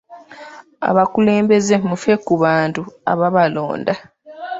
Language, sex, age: Ganda, female, 30-39